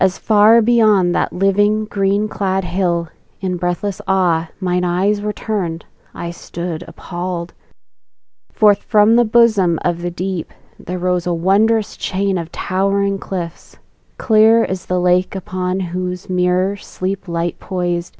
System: none